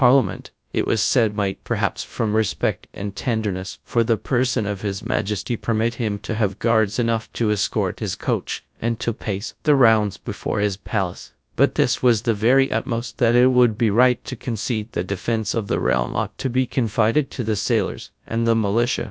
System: TTS, GradTTS